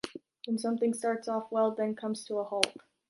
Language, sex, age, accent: English, female, 19-29, United States English